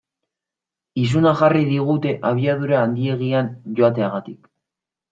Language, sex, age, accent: Basque, male, 19-29, Mendebalekoa (Araba, Bizkaia, Gipuzkoako mendebaleko herri batzuk)